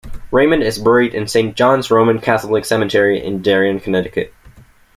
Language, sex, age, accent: English, male, under 19, United States English